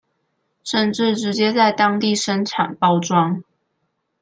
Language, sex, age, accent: Chinese, female, 19-29, 出生地：臺南市